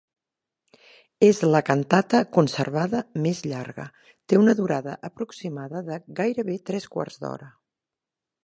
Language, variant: Catalan, Central